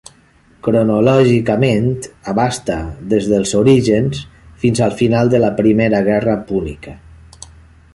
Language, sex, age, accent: Catalan, male, 50-59, valencià